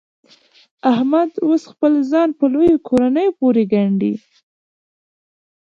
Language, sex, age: Pashto, female, 19-29